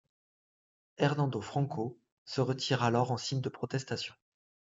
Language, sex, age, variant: French, male, 30-39, Français de métropole